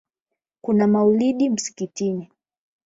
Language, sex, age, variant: Swahili, female, 19-29, Kiswahili cha Bara ya Tanzania